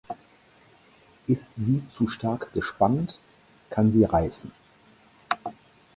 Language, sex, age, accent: German, male, 60-69, Deutschland Deutsch